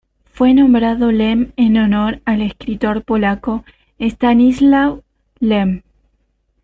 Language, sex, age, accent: Spanish, female, 19-29, Rioplatense: Argentina, Uruguay, este de Bolivia, Paraguay